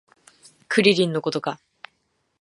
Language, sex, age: Japanese, female, 19-29